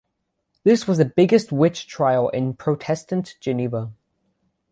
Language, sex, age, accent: English, male, under 19, United States English; England English